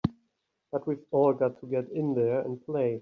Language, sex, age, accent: English, male, 30-39, United States English